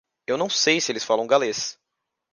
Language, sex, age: Portuguese, male, 19-29